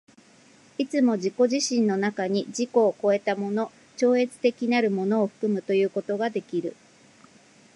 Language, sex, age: Japanese, female, 40-49